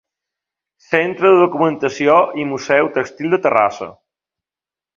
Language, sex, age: Catalan, male, 40-49